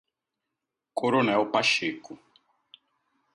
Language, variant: Portuguese, Portuguese (Brasil)